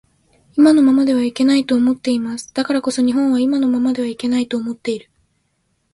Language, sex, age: Japanese, female, under 19